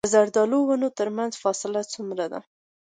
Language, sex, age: Pashto, female, 19-29